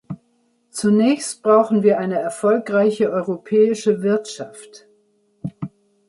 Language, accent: German, Deutschland Deutsch